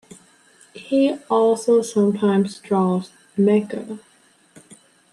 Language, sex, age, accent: English, female, under 19, United States English